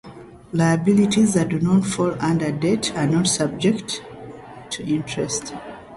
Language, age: English, 40-49